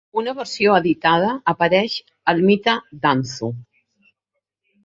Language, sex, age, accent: Catalan, female, 50-59, balear; central